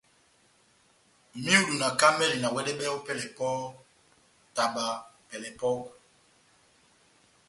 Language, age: Batanga, 50-59